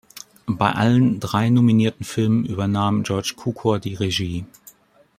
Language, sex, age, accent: German, male, 40-49, Deutschland Deutsch